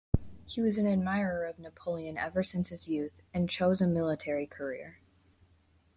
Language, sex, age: English, female, under 19